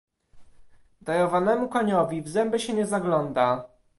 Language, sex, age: Polish, male, under 19